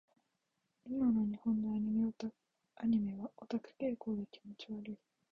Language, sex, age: Japanese, female, 19-29